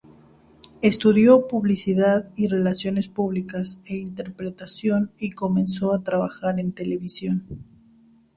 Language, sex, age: Spanish, female, 30-39